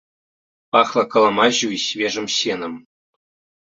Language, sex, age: Belarusian, male, 30-39